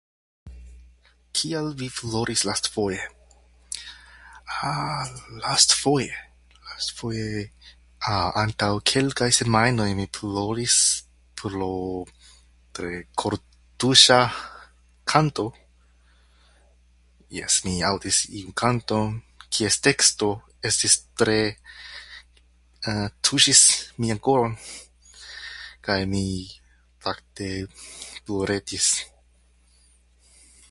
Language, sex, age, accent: Esperanto, male, 19-29, Internacia